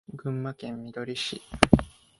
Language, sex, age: Japanese, male, 19-29